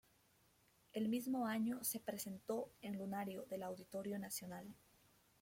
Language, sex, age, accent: Spanish, female, 19-29, Andino-Pacífico: Colombia, Perú, Ecuador, oeste de Bolivia y Venezuela andina